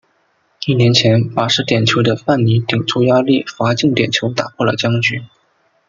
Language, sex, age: Chinese, male, 19-29